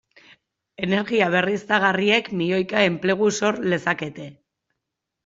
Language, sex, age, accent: Basque, female, 30-39, Erdialdekoa edo Nafarra (Gipuzkoa, Nafarroa)